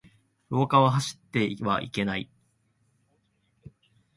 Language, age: Japanese, 19-29